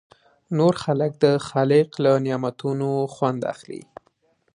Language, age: Pashto, 19-29